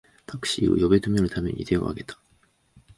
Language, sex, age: Japanese, male, 19-29